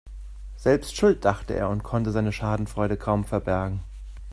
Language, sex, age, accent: German, male, 40-49, Deutschland Deutsch